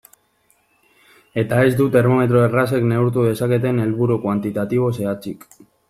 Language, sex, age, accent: Basque, male, 19-29, Mendebalekoa (Araba, Bizkaia, Gipuzkoako mendebaleko herri batzuk)